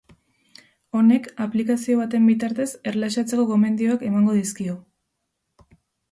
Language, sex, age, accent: Basque, female, 19-29, Erdialdekoa edo Nafarra (Gipuzkoa, Nafarroa)